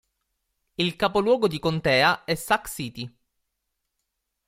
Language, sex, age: Italian, male, 19-29